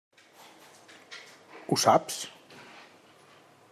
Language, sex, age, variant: Catalan, male, 40-49, Central